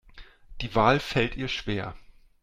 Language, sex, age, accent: German, male, 40-49, Deutschland Deutsch